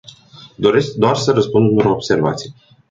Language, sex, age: Romanian, male, 19-29